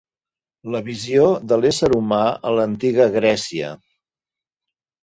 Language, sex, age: Catalan, male, 50-59